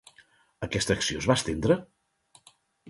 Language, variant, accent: Catalan, Central, central